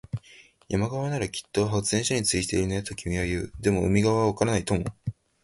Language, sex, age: Japanese, male, under 19